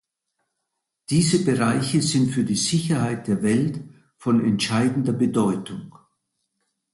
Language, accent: German, Deutschland Deutsch